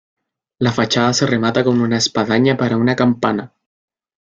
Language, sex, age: Spanish, male, 19-29